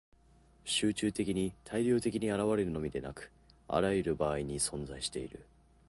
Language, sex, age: Japanese, male, under 19